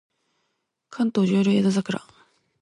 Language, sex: Japanese, female